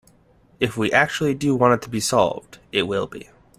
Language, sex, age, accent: English, male, 19-29, United States English